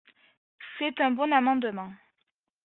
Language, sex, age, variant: French, male, 19-29, Français de métropole